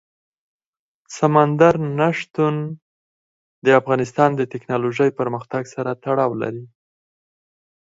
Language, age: Pashto, 30-39